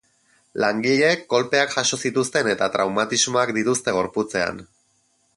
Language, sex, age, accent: Basque, male, 30-39, Erdialdekoa edo Nafarra (Gipuzkoa, Nafarroa)